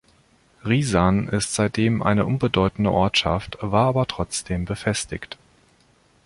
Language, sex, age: German, male, 30-39